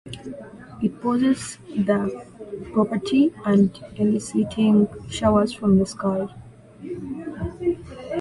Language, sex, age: English, female, 19-29